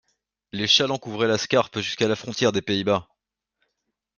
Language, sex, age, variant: French, male, 19-29, Français de métropole